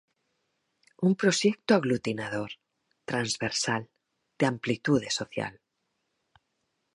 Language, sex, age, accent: Galician, female, 50-59, Normativo (estándar)